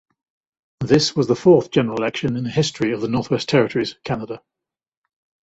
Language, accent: English, England English